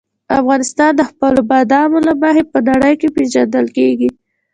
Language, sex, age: Pashto, female, under 19